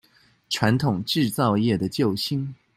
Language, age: Chinese, 30-39